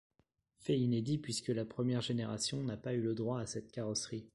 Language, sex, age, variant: French, male, 30-39, Français de métropole